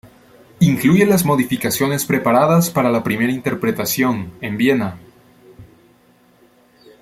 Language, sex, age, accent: Spanish, male, 19-29, América central